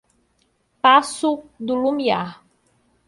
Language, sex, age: Portuguese, female, 30-39